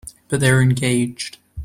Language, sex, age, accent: English, male, 19-29, England English